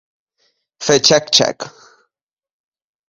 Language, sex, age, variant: Catalan, male, 19-29, Balear